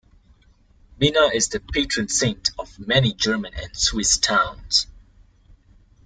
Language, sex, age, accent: English, male, 19-29, Singaporean English